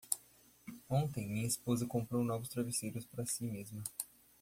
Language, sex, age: Portuguese, male, 19-29